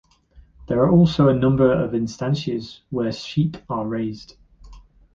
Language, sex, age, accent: English, male, 19-29, England English